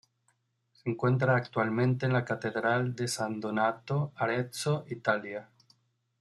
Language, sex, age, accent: Spanish, male, 30-39, México